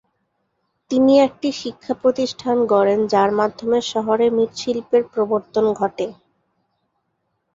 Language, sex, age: Bengali, female, 19-29